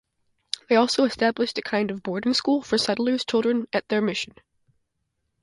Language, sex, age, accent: English, female, under 19, United States English